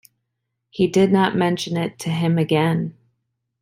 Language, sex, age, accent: English, female, 30-39, United States English